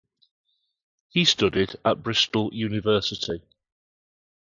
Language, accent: English, England English